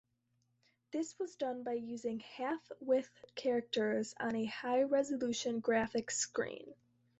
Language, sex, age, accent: English, female, under 19, United States English